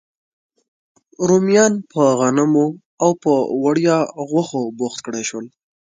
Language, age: Pashto, under 19